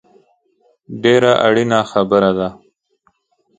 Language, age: Pashto, 30-39